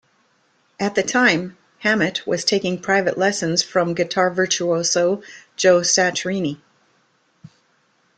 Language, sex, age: English, female, 60-69